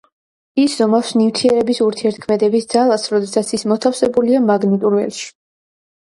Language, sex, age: Georgian, female, under 19